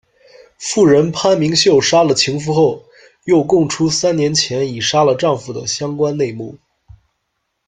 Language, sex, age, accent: Chinese, male, 19-29, 出生地：山东省